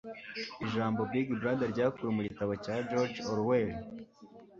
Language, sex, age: Kinyarwanda, male, 19-29